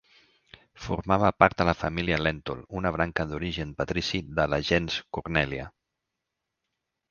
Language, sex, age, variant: Catalan, male, 40-49, Central